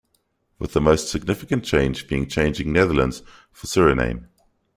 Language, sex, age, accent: English, male, 30-39, Southern African (South Africa, Zimbabwe, Namibia)